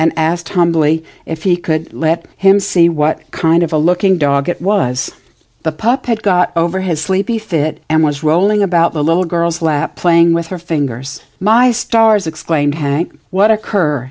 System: none